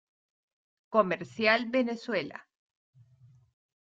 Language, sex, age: Spanish, female, 50-59